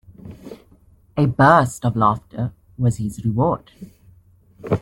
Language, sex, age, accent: English, male, 19-29, Southern African (South Africa, Zimbabwe, Namibia)